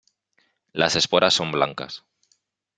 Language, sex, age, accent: Spanish, male, 30-39, España: Norte peninsular (Asturias, Castilla y León, Cantabria, País Vasco, Navarra, Aragón, La Rioja, Guadalajara, Cuenca)